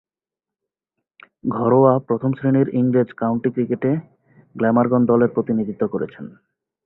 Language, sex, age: Bengali, male, 30-39